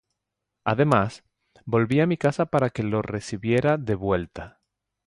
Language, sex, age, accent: Spanish, male, 40-49, Caribe: Cuba, Venezuela, Puerto Rico, República Dominicana, Panamá, Colombia caribeña, México caribeño, Costa del golfo de México